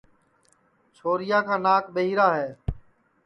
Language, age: Sansi, 50-59